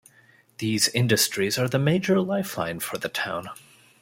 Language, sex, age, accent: English, male, 30-39, United States English